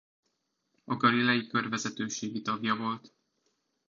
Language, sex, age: Hungarian, male, 19-29